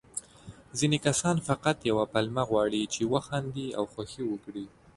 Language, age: Pashto, under 19